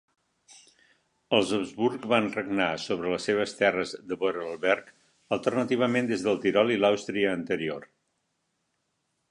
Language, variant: Catalan, Central